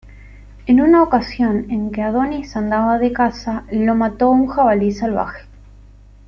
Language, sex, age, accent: Spanish, female, 19-29, Rioplatense: Argentina, Uruguay, este de Bolivia, Paraguay